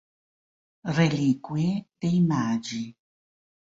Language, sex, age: Italian, female, 50-59